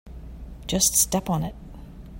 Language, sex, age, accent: English, female, 50-59, United States English